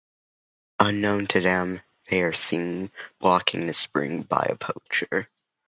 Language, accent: English, United States English